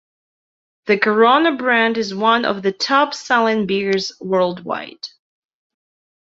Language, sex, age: English, female, 30-39